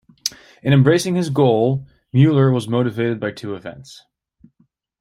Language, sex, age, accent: English, male, 30-39, United States English